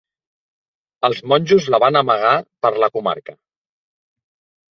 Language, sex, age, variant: Catalan, male, 30-39, Central